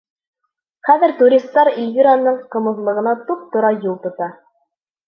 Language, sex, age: Bashkir, female, 19-29